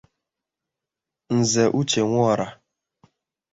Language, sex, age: Igbo, male, 19-29